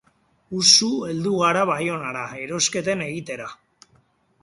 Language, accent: Basque, Mendebalekoa (Araba, Bizkaia, Gipuzkoako mendebaleko herri batzuk)